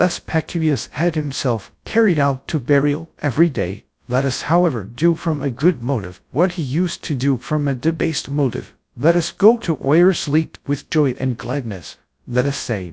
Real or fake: fake